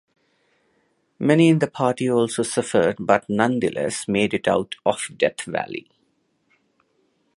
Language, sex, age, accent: English, male, 30-39, India and South Asia (India, Pakistan, Sri Lanka)